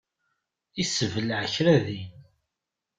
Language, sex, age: Kabyle, male, 19-29